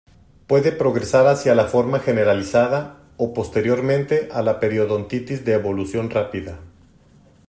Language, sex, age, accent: Spanish, male, 40-49, México